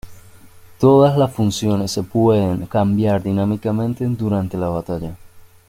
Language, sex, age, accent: Spanish, male, under 19, Caribe: Cuba, Venezuela, Puerto Rico, República Dominicana, Panamá, Colombia caribeña, México caribeño, Costa del golfo de México